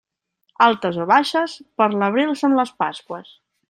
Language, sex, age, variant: Catalan, female, 19-29, Central